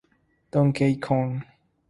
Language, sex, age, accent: Spanish, male, under 19, Andino-Pacífico: Colombia, Perú, Ecuador, oeste de Bolivia y Venezuela andina; Rioplatense: Argentina, Uruguay, este de Bolivia, Paraguay